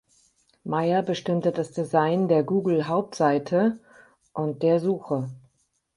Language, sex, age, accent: German, female, 50-59, Deutschland Deutsch